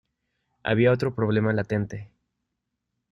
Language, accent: Spanish, México